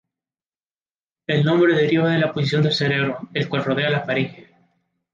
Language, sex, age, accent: Spanish, male, 19-29, América central